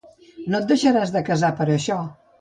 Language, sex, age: Catalan, female, 70-79